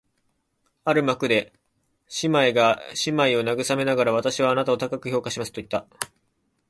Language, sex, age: Japanese, male, 19-29